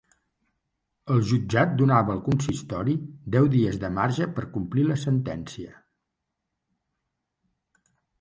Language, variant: Catalan, Central